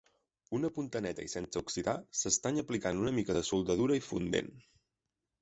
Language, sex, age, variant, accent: Catalan, male, 19-29, Central, gironí; Garrotxi